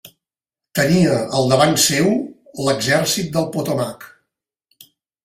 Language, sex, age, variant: Catalan, male, 60-69, Central